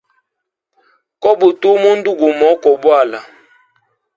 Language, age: Hemba, 19-29